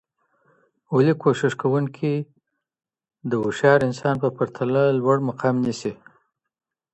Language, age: Pashto, 50-59